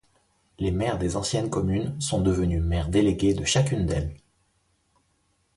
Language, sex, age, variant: French, male, 40-49, Français de métropole